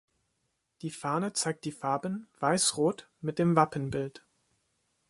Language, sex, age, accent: German, male, 19-29, Deutschland Deutsch